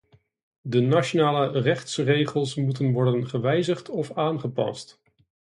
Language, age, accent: Dutch, 40-49, Nederlands Nederlands